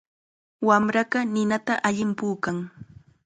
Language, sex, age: Chiquián Ancash Quechua, female, 19-29